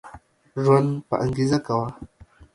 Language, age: Pashto, 19-29